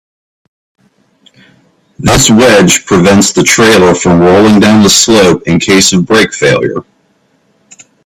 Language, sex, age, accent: English, male, 30-39, United States English